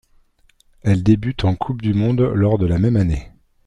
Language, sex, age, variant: French, male, 40-49, Français de métropole